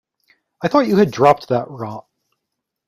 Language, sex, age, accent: English, male, 40-49, United States English